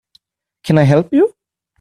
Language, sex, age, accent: English, male, 19-29, India and South Asia (India, Pakistan, Sri Lanka)